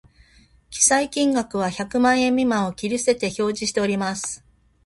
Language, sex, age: Japanese, female, 50-59